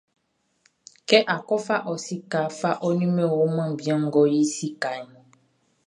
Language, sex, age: Baoulé, female, 19-29